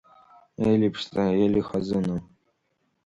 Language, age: Abkhazian, under 19